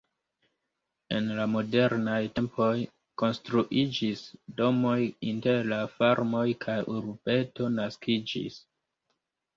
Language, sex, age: Esperanto, male, 19-29